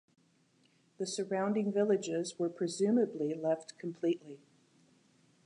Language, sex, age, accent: English, female, 60-69, United States English